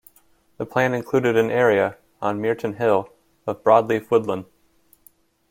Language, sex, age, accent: English, male, 30-39, United States English